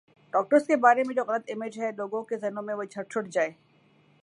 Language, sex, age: Urdu, male, 19-29